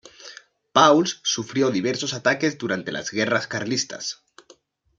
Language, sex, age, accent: Spanish, male, 19-29, España: Norte peninsular (Asturias, Castilla y León, Cantabria, País Vasco, Navarra, Aragón, La Rioja, Guadalajara, Cuenca)